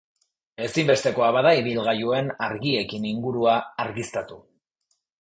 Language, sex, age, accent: Basque, male, 19-29, Erdialdekoa edo Nafarra (Gipuzkoa, Nafarroa)